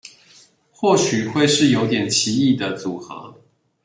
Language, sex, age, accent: Chinese, male, 30-39, 出生地：彰化縣